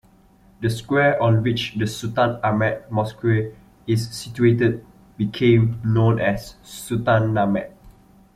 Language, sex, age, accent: English, male, 19-29, Malaysian English